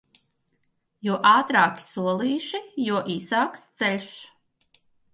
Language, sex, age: Latvian, female, 40-49